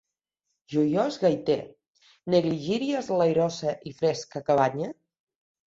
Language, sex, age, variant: Catalan, female, 50-59, Central